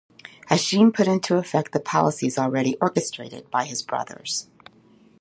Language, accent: English, United States English